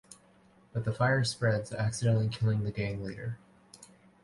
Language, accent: English, United States English